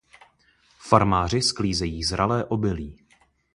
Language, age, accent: Czech, 19-29, pražský